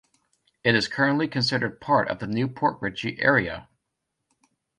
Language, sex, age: English, male, 19-29